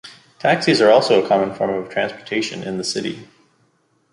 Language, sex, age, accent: English, male, 30-39, Canadian English